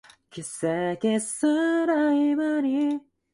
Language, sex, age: English, male, 19-29